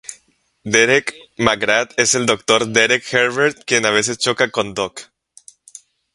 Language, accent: Spanish, México